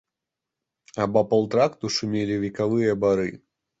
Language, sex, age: Belarusian, male, 19-29